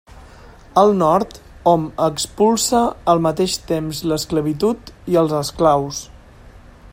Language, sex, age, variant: Catalan, male, 40-49, Central